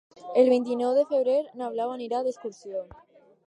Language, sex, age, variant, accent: Catalan, female, under 19, Alacantí, valencià